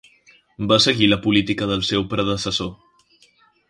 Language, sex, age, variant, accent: Catalan, male, under 19, Central, central; valencià